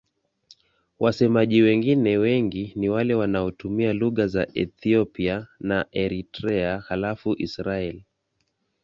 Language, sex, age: Swahili, male, 19-29